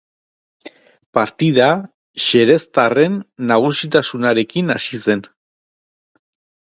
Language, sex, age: Basque, male, 40-49